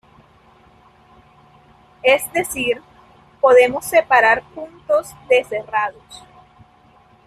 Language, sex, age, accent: Spanish, female, 19-29, Caribe: Cuba, Venezuela, Puerto Rico, República Dominicana, Panamá, Colombia caribeña, México caribeño, Costa del golfo de México